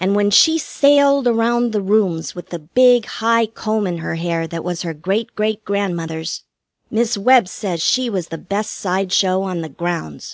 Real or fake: real